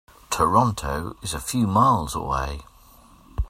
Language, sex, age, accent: English, male, 50-59, England English